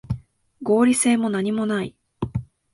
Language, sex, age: Japanese, female, under 19